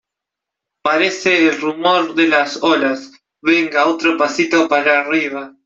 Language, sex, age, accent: Spanish, male, 19-29, Rioplatense: Argentina, Uruguay, este de Bolivia, Paraguay